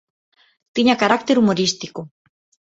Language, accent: Galician, Neofalante